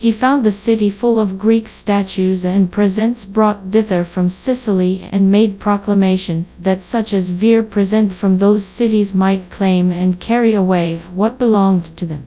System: TTS, FastPitch